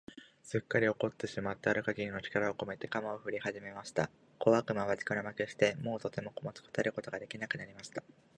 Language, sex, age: Japanese, male, 19-29